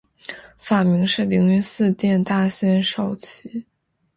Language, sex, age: Chinese, female, 19-29